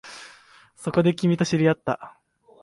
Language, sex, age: Japanese, male, under 19